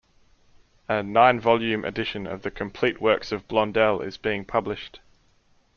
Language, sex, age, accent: English, male, 40-49, Australian English